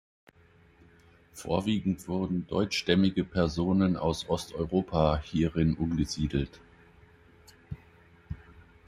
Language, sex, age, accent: German, male, 40-49, Deutschland Deutsch